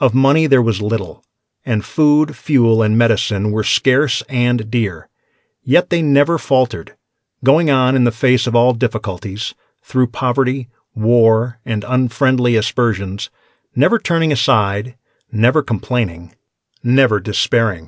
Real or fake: real